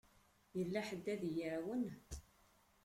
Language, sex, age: Kabyle, female, 80-89